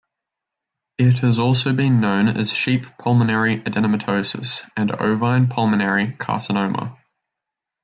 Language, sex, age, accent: English, male, under 19, Australian English